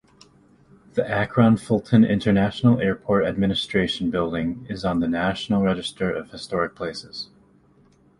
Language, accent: English, United States English